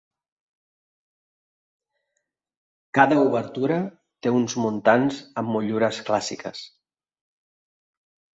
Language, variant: Catalan, Central